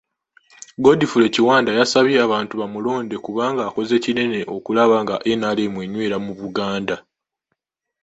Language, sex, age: Ganda, male, 19-29